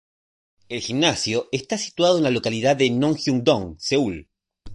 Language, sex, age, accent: Spanish, male, 40-49, Rioplatense: Argentina, Uruguay, este de Bolivia, Paraguay